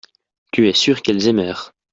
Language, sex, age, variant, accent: French, male, 19-29, Français d'Europe, Français de Suisse